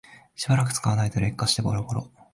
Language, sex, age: Japanese, male, 19-29